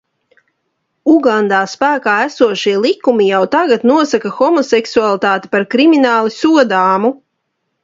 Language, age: Latvian, 40-49